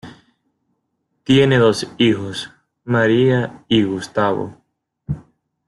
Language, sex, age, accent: Spanish, male, 19-29, América central